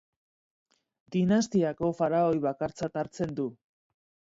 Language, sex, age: Basque, female, 40-49